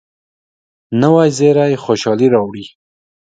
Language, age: Pashto, 19-29